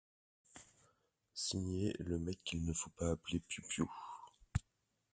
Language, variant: French, Français de métropole